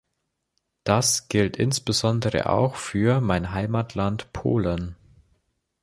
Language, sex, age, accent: German, male, under 19, Deutschland Deutsch